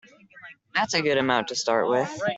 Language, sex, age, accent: English, male, under 19, United States English